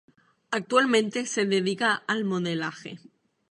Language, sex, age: Spanish, female, 19-29